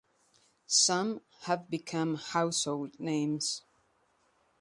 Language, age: English, 40-49